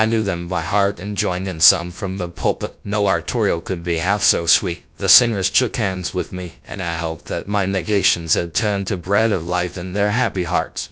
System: TTS, GradTTS